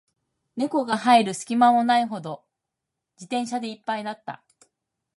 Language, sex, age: Japanese, female, 40-49